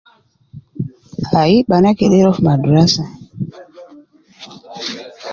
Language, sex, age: Nubi, female, 60-69